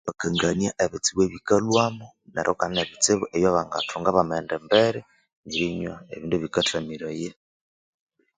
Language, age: Konzo, 30-39